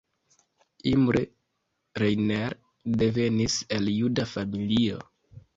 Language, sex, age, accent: Esperanto, male, 19-29, Internacia